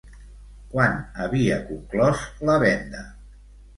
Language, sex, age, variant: Catalan, male, 60-69, Central